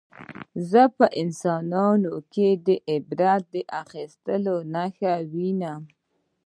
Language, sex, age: Pashto, female, 19-29